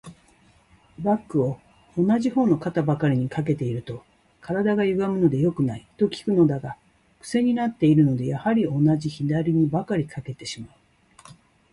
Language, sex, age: Japanese, female, 60-69